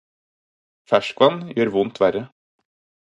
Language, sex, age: Norwegian Bokmål, male, 30-39